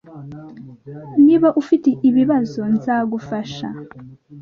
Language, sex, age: Kinyarwanda, male, 19-29